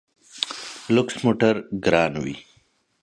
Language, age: Pashto, 30-39